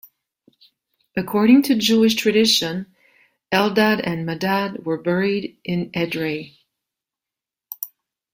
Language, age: English, 50-59